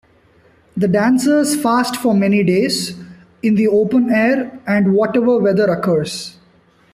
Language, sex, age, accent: English, male, 30-39, India and South Asia (India, Pakistan, Sri Lanka)